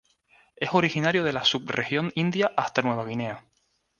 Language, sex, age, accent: Spanish, male, 19-29, España: Islas Canarias